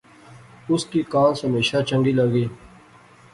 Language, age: Pahari-Potwari, 30-39